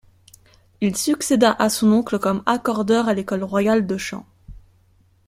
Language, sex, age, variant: French, female, 19-29, Français de métropole